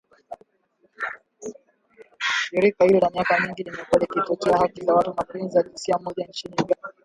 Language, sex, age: Swahili, male, 19-29